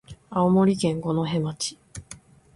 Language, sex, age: Japanese, female, 19-29